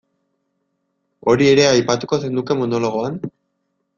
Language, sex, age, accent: Basque, male, 19-29, Erdialdekoa edo Nafarra (Gipuzkoa, Nafarroa)